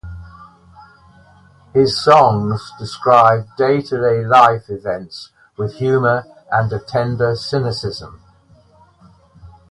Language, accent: English, England English